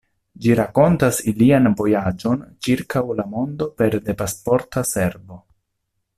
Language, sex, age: Esperanto, male, 30-39